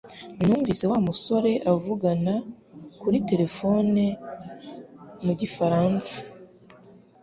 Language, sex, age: Kinyarwanda, female, under 19